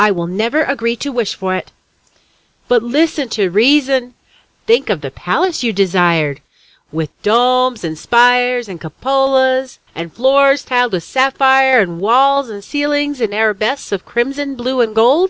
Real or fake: real